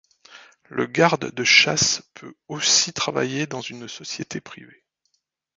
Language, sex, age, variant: French, male, 50-59, Français de métropole